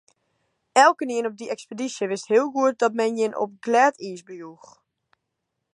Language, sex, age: Western Frisian, female, under 19